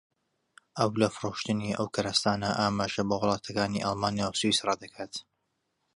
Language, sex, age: Central Kurdish, male, 30-39